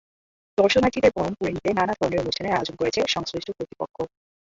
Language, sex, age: Bengali, female, 19-29